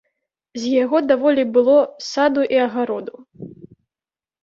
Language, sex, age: Belarusian, female, 19-29